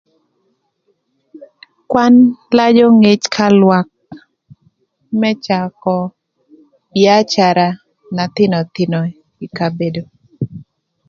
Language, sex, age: Thur, female, 30-39